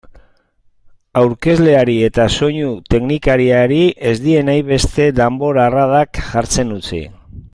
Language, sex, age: Basque, male, 60-69